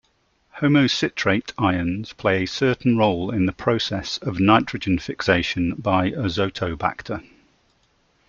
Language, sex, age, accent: English, male, 40-49, England English